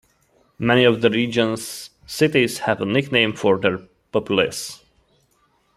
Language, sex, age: English, male, 30-39